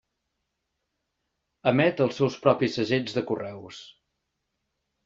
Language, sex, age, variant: Catalan, male, 40-49, Central